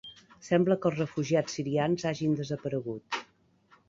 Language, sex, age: Catalan, female, 50-59